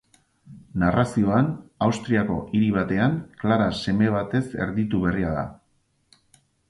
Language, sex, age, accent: Basque, male, 40-49, Erdialdekoa edo Nafarra (Gipuzkoa, Nafarroa)